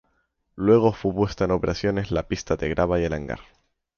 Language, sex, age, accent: Spanish, male, 19-29, España: Centro-Sur peninsular (Madrid, Toledo, Castilla-La Mancha); España: Islas Canarias